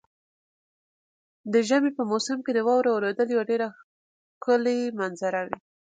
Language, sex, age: Pashto, female, 19-29